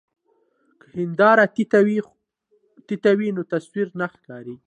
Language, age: Pashto, 19-29